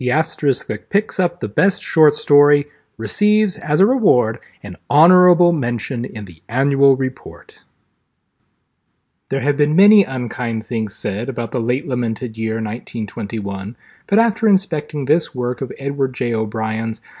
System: none